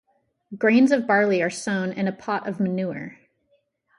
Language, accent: English, United States English